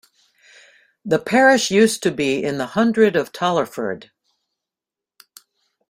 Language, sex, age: English, female, 60-69